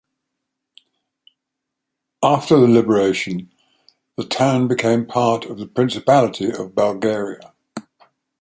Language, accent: English, England English